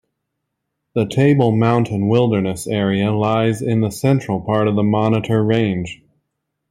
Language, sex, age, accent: English, male, 30-39, United States English